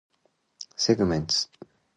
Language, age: English, 19-29